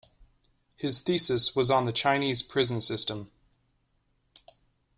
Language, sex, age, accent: English, male, 19-29, United States English